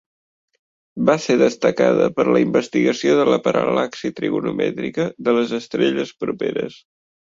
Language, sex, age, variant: Catalan, male, 19-29, Central